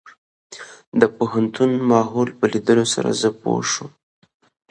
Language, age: Pashto, 19-29